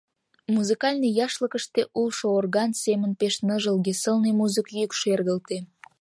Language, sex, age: Mari, female, under 19